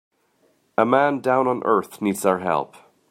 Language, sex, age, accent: English, male, 30-39, England English